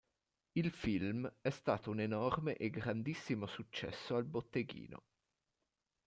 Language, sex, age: Italian, male, 19-29